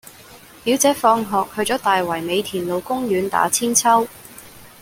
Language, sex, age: Cantonese, female, 19-29